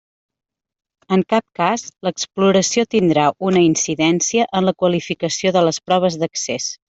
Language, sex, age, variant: Catalan, female, 30-39, Central